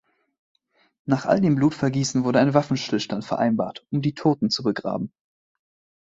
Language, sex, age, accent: German, male, 19-29, Deutschland Deutsch